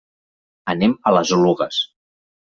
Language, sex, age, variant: Catalan, male, 30-39, Central